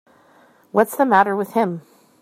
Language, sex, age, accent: English, female, 30-39, Canadian English